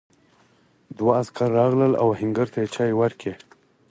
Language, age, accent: Pashto, 19-29, معیاري پښتو